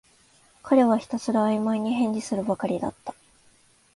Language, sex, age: Japanese, female, 19-29